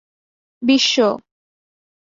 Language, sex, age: Bengali, female, 19-29